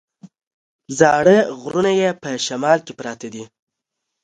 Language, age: Pashto, 19-29